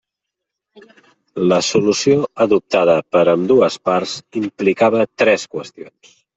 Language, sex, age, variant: Catalan, male, 50-59, Central